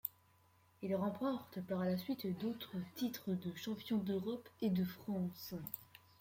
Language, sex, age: French, male, under 19